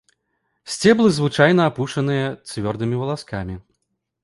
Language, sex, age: Belarusian, male, 30-39